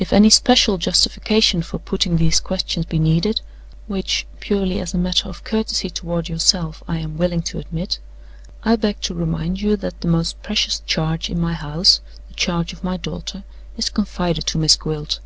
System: none